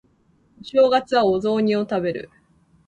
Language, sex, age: Japanese, female, 19-29